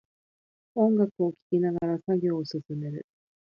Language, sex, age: Japanese, female, 30-39